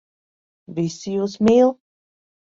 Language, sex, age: Latvian, female, 30-39